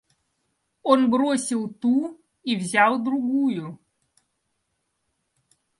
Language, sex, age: Russian, female, 40-49